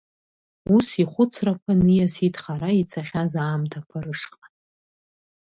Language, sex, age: Abkhazian, female, 30-39